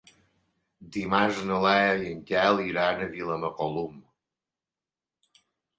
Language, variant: Catalan, Balear